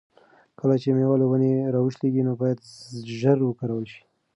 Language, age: Pashto, 19-29